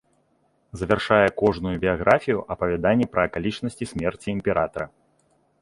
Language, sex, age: Belarusian, male, 30-39